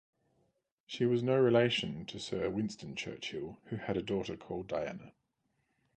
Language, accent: English, Australian English